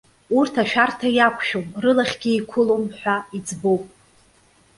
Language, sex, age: Abkhazian, female, 30-39